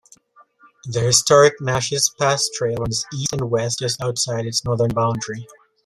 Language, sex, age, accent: English, male, 30-39, West Indies and Bermuda (Bahamas, Bermuda, Jamaica, Trinidad)